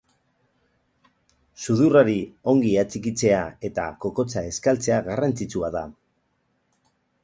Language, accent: Basque, Mendebalekoa (Araba, Bizkaia, Gipuzkoako mendebaleko herri batzuk)